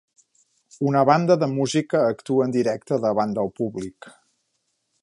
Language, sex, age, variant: Catalan, male, 50-59, Central